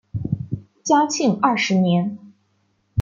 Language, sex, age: Chinese, female, 19-29